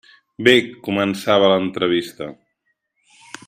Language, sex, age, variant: Catalan, male, 30-39, Central